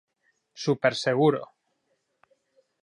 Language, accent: Galician, Normativo (estándar)